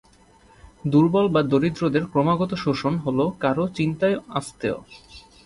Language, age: Bengali, 19-29